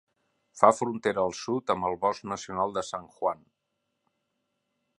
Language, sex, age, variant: Catalan, male, 60-69, Central